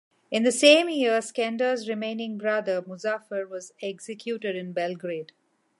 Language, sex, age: English, female, 40-49